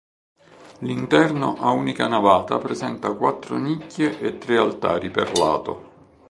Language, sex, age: Italian, male, 50-59